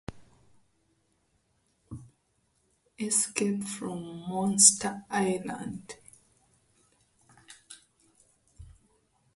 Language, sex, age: English, female, 30-39